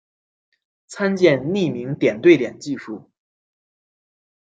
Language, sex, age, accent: Chinese, male, 19-29, 出生地：辽宁省